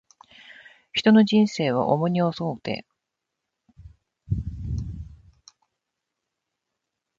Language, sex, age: Japanese, female, 50-59